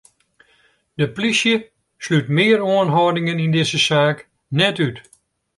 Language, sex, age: Western Frisian, male, 70-79